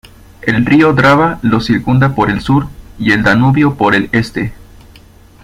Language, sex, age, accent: Spanish, male, 19-29, México